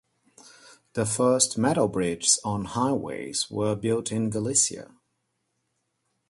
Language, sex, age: English, male, 30-39